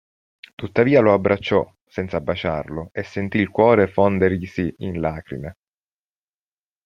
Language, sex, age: Italian, male, 30-39